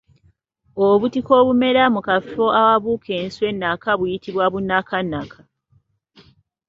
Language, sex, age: Ganda, female, 30-39